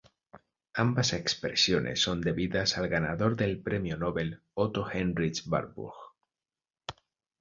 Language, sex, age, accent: Spanish, male, 30-39, España: Centro-Sur peninsular (Madrid, Toledo, Castilla-La Mancha)